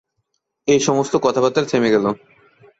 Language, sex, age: Bengali, male, under 19